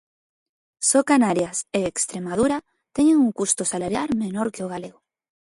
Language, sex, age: Galician, female, 30-39